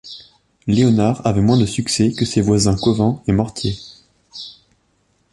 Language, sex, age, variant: French, male, under 19, Français de métropole